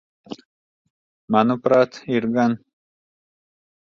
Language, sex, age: Latvian, male, 30-39